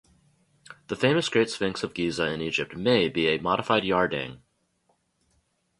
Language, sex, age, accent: English, male, 30-39, United States English